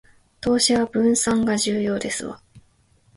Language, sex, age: Japanese, female, 19-29